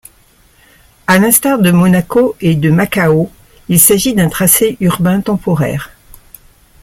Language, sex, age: French, male, 60-69